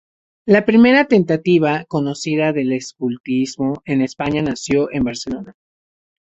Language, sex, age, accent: Spanish, male, 19-29, México